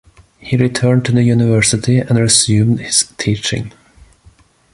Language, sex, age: English, male, 30-39